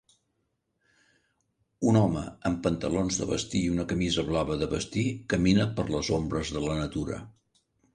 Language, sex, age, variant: Catalan, male, 70-79, Central